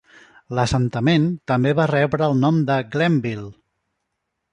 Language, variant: Catalan, Central